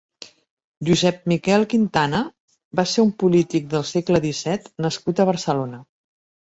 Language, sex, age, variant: Catalan, female, 50-59, Central